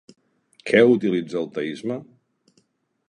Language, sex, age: Catalan, male, 40-49